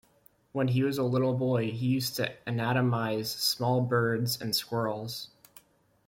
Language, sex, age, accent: English, male, 19-29, United States English